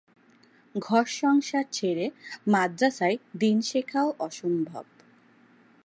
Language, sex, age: Bengali, male, 30-39